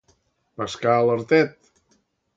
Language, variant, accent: Catalan, Central, central